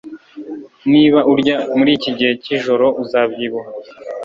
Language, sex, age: Kinyarwanda, male, 19-29